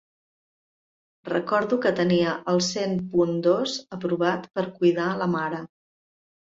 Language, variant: Catalan, Central